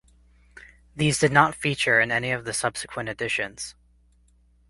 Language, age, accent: English, 19-29, United States English